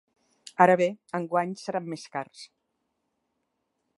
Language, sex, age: Catalan, female, 60-69